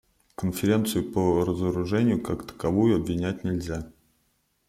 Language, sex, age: Russian, male, 30-39